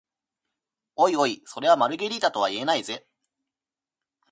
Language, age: Japanese, 19-29